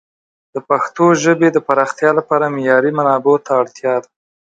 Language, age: Pashto, 30-39